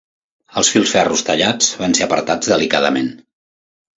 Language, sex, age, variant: Catalan, male, 50-59, Central